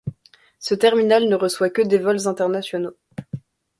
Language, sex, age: French, female, under 19